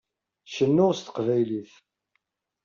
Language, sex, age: Kabyle, male, 30-39